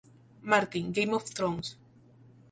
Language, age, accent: Spanish, 19-29, España: Islas Canarias